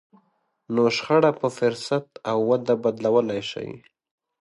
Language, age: Pashto, 19-29